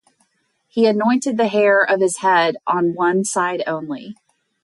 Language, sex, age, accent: English, female, 50-59, United States English